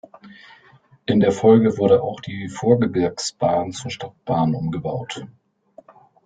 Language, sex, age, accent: German, male, 40-49, Deutschland Deutsch